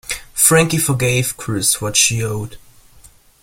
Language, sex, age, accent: English, male, under 19, United States English